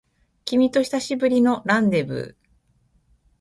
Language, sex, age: Japanese, female, 50-59